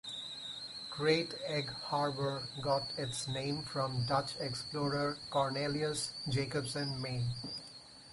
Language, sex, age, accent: English, male, 30-39, India and South Asia (India, Pakistan, Sri Lanka)